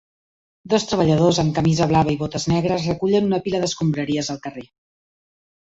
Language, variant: Catalan, Central